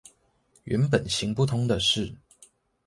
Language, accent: Chinese, 出生地：新北市